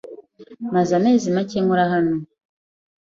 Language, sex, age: Kinyarwanda, female, 19-29